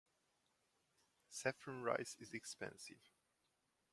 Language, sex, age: English, male, 30-39